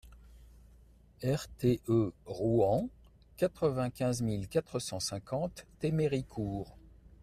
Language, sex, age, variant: French, male, 50-59, Français de métropole